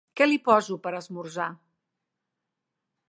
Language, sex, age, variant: Catalan, female, 50-59, Central